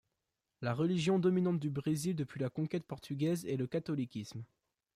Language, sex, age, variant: French, male, under 19, Français de métropole